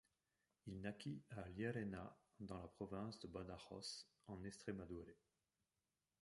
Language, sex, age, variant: French, male, 40-49, Français de métropole